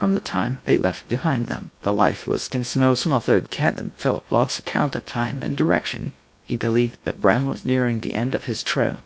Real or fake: fake